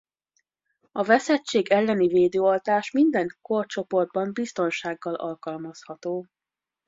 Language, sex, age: Hungarian, female, 19-29